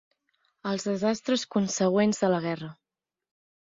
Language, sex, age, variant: Catalan, female, 19-29, Central